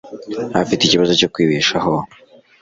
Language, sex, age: Kinyarwanda, male, 19-29